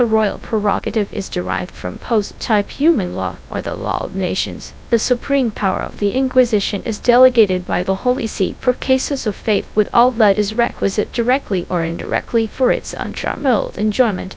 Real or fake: fake